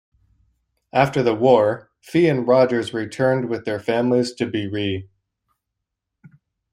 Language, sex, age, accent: English, male, 19-29, United States English